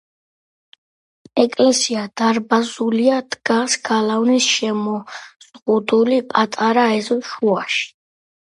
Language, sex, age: Georgian, female, 30-39